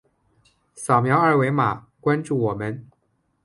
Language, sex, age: Chinese, male, 19-29